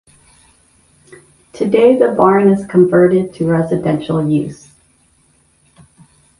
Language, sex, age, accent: English, female, 40-49, United States English